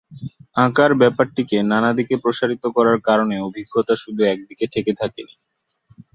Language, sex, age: Bengali, male, 19-29